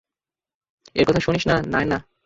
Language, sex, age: Bengali, male, 19-29